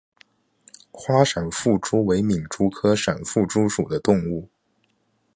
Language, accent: Chinese, 出生地：吉林省